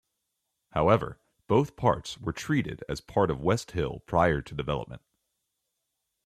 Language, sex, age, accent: English, male, 19-29, United States English